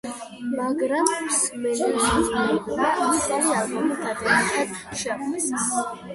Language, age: Georgian, under 19